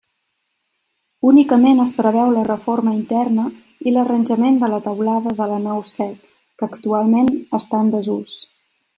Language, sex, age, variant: Catalan, female, 19-29, Central